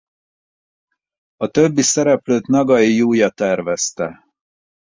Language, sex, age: Hungarian, male, 40-49